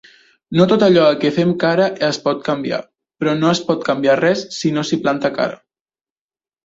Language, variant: Catalan, Central